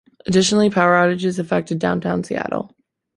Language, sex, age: English, female, 19-29